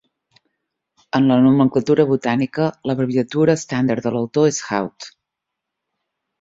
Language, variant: Catalan, Central